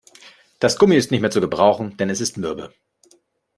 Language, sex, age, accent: German, male, 30-39, Deutschland Deutsch